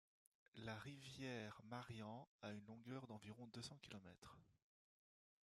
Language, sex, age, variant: French, male, 30-39, Français de métropole